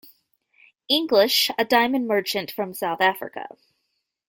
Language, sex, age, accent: English, female, 19-29, United States English